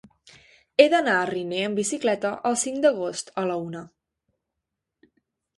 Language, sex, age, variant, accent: Catalan, female, 19-29, Central, septentrional